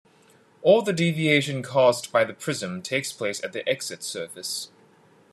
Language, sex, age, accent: English, male, 30-39, Hong Kong English